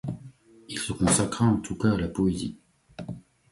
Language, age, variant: French, 40-49, Français de métropole